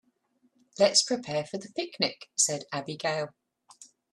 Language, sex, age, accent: English, female, 50-59, England English